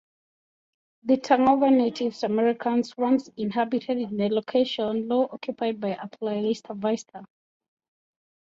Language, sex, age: English, female, 19-29